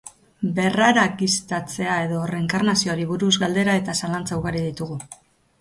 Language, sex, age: Basque, female, 50-59